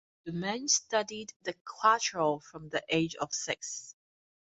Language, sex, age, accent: English, female, 30-39, United States English